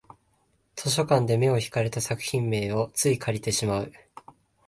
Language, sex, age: Japanese, male, 19-29